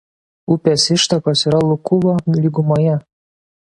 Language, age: Lithuanian, 19-29